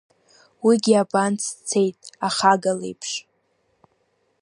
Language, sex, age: Abkhazian, female, under 19